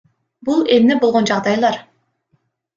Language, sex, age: Kyrgyz, female, 19-29